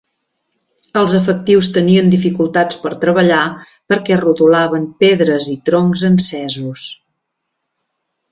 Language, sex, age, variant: Catalan, female, 60-69, Central